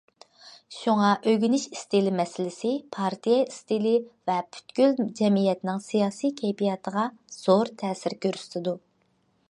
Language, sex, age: Uyghur, female, 19-29